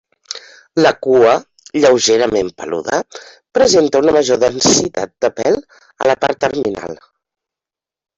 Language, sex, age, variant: Catalan, female, 40-49, Central